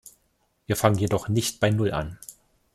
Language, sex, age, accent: German, male, 30-39, Deutschland Deutsch